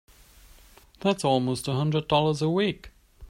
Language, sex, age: English, male, 19-29